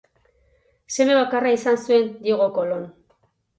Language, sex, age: Basque, female, 50-59